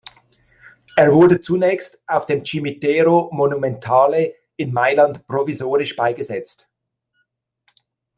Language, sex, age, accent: German, male, 50-59, Schweizerdeutsch